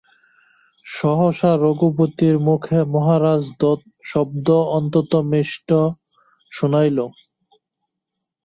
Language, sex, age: Bengali, male, 19-29